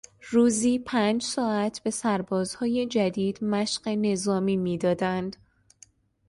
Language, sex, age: Persian, female, 19-29